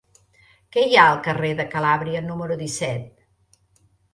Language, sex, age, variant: Catalan, female, 60-69, Central